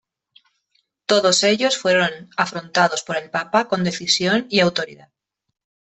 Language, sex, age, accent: Spanish, female, 50-59, España: Centro-Sur peninsular (Madrid, Toledo, Castilla-La Mancha)